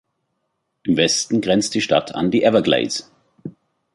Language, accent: German, Deutschland Deutsch